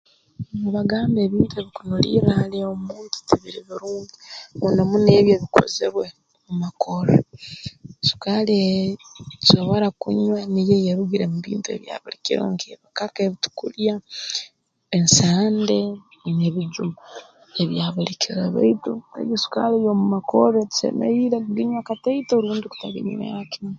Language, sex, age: Tooro, female, 30-39